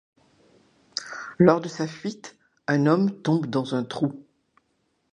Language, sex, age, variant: French, female, 60-69, Français de métropole